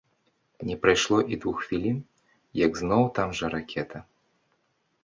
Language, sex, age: Belarusian, male, 19-29